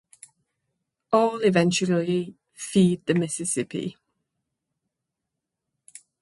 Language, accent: English, England English